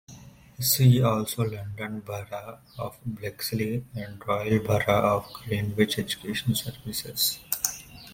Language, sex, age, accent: English, male, 19-29, India and South Asia (India, Pakistan, Sri Lanka)